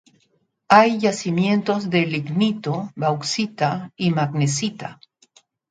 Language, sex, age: Spanish, female, 60-69